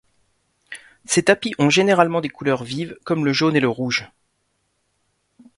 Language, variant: French, Français de métropole